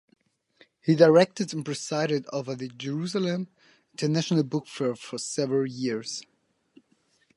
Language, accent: English, United States English